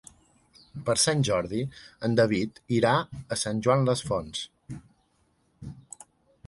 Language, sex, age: Catalan, male, 40-49